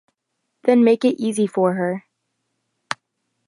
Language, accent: English, United States English